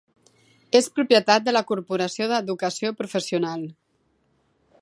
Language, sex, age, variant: Catalan, female, 40-49, Central